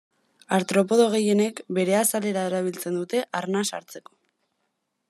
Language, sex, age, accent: Basque, female, 19-29, Mendebalekoa (Araba, Bizkaia, Gipuzkoako mendebaleko herri batzuk)